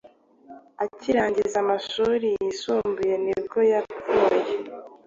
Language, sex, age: Kinyarwanda, female, 19-29